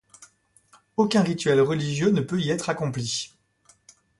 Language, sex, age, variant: French, male, 40-49, Français de métropole